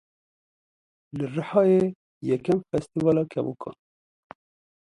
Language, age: Kurdish, 30-39